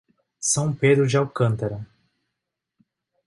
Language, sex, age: Portuguese, male, 19-29